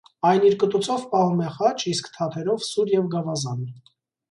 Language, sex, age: Armenian, male, 19-29